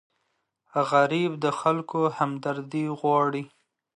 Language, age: Pashto, 30-39